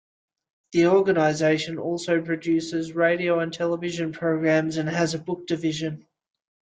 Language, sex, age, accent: English, male, 30-39, Australian English